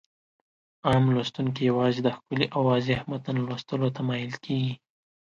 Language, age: Pashto, 19-29